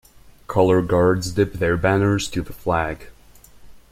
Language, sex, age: English, male, 19-29